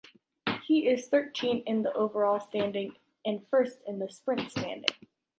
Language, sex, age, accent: English, female, 19-29, United States English